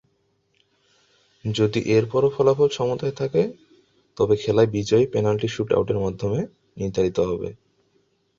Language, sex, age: Bengali, male, under 19